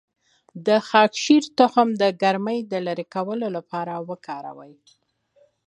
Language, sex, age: Pashto, female, under 19